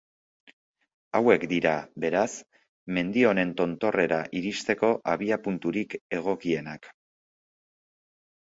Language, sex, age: Basque, male, 19-29